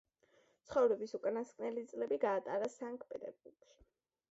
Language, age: Georgian, under 19